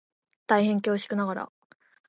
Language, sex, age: Japanese, female, 19-29